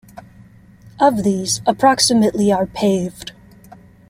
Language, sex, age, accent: English, female, 19-29, United States English